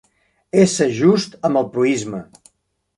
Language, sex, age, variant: Catalan, male, 60-69, Central